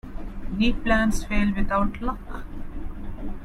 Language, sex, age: English, male, 19-29